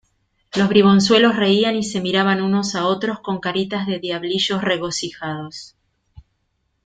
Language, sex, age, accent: Spanish, female, 40-49, Rioplatense: Argentina, Uruguay, este de Bolivia, Paraguay